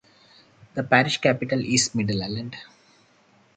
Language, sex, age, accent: English, male, 30-39, India and South Asia (India, Pakistan, Sri Lanka); Singaporean English